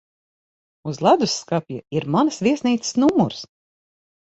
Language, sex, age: Latvian, female, 50-59